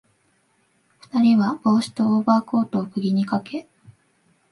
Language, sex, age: Japanese, female, 19-29